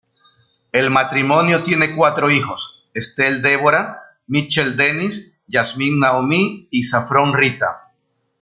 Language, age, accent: Spanish, 40-49, Andino-Pacífico: Colombia, Perú, Ecuador, oeste de Bolivia y Venezuela andina